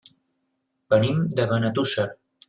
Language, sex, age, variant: Catalan, male, 40-49, Central